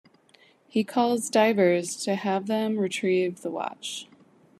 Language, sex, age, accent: English, female, 30-39, United States English